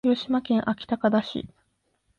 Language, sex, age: Japanese, female, under 19